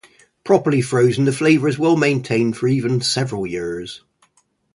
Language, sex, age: English, male, 50-59